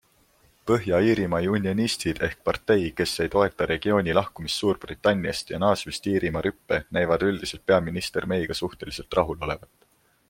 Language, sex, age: Estonian, male, 19-29